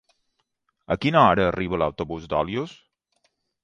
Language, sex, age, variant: Catalan, male, 40-49, Balear